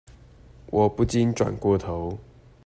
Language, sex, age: Chinese, male, 19-29